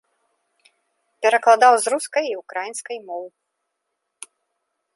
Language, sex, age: Belarusian, female, 19-29